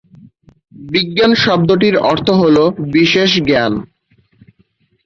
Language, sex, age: Bengali, male, 19-29